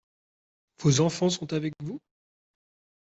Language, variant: French, Français de métropole